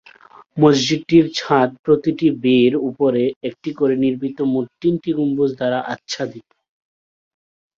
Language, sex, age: Bengali, male, 19-29